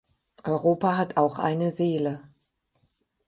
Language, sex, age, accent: German, female, 50-59, Deutschland Deutsch